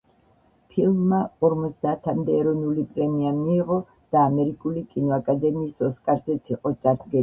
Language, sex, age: Georgian, female, 70-79